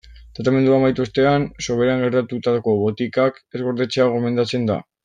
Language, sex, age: Basque, male, 19-29